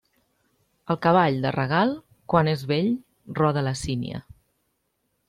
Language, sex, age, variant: Catalan, female, 30-39, Central